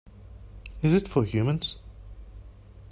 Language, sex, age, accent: English, male, 30-39, Hong Kong English